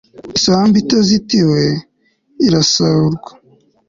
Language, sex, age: Kinyarwanda, male, 19-29